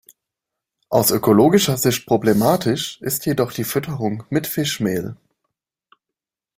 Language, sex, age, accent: German, male, 19-29, Deutschland Deutsch